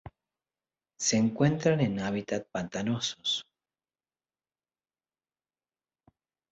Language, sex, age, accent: Spanish, male, 40-49, Rioplatense: Argentina, Uruguay, este de Bolivia, Paraguay